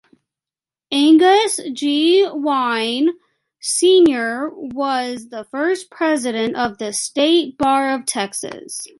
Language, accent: English, United States English